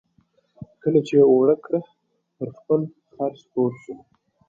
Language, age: Pashto, 19-29